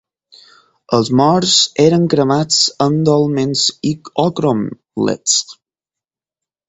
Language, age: Catalan, 19-29